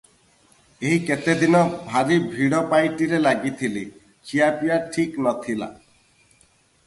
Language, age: Odia, 30-39